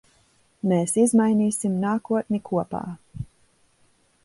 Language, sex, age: Latvian, female, 30-39